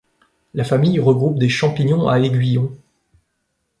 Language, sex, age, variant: French, male, 30-39, Français de métropole